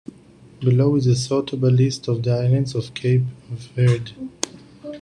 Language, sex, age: English, male, 30-39